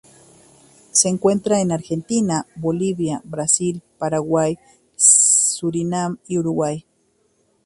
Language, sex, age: Spanish, female, 30-39